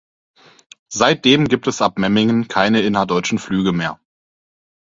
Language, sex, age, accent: German, male, 19-29, Deutschland Deutsch